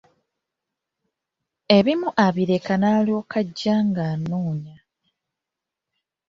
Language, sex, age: Ganda, female, 19-29